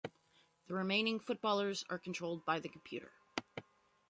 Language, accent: English, United States English